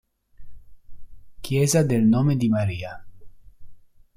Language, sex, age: Italian, male, 19-29